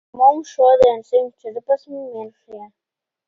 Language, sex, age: Latvian, male, under 19